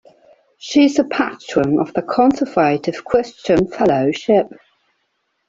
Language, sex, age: English, female, 40-49